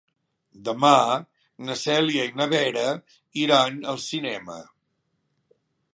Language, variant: Catalan, Central